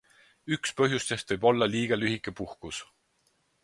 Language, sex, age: Estonian, male, 30-39